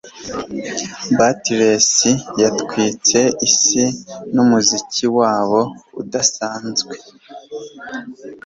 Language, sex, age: Kinyarwanda, male, 19-29